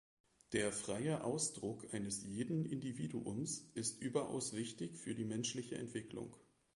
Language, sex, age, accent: German, male, 30-39, Deutschland Deutsch